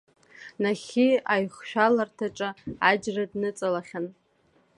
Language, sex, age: Abkhazian, female, 19-29